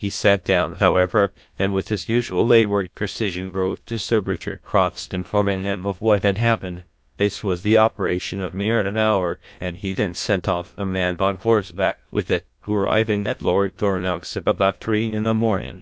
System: TTS, GlowTTS